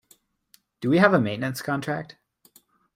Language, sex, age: English, male, 19-29